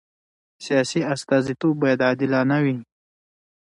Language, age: Pashto, 19-29